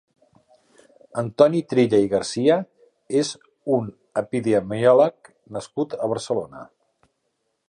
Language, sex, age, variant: Catalan, male, 50-59, Central